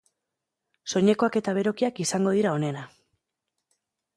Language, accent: Basque, Erdialdekoa edo Nafarra (Gipuzkoa, Nafarroa)